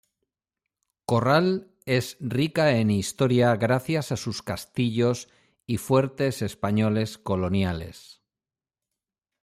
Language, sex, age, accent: Spanish, male, 50-59, España: Norte peninsular (Asturias, Castilla y León, Cantabria, País Vasco, Navarra, Aragón, La Rioja, Guadalajara, Cuenca)